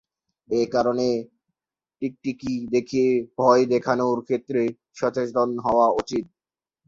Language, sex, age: Bengali, male, 19-29